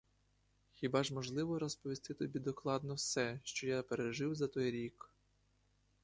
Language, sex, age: Ukrainian, male, 19-29